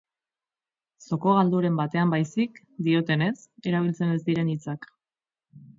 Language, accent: Basque, Erdialdekoa edo Nafarra (Gipuzkoa, Nafarroa)